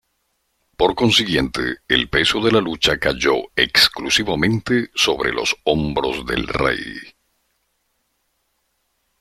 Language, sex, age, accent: Spanish, male, 50-59, América central